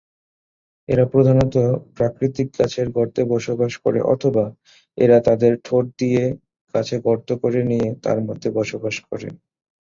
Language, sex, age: Bengali, male, 19-29